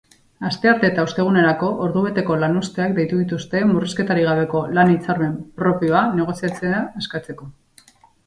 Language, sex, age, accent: Basque, female, 40-49, Erdialdekoa edo Nafarra (Gipuzkoa, Nafarroa)